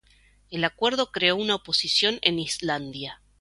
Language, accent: Spanish, Rioplatense: Argentina, Uruguay, este de Bolivia, Paraguay